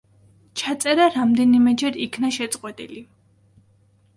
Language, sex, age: Georgian, female, 19-29